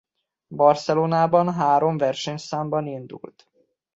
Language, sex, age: Hungarian, male, 30-39